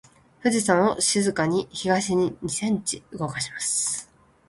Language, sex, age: Japanese, female, 19-29